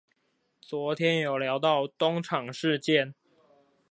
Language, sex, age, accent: Chinese, male, 19-29, 出生地：臺北市; 出生地：新北市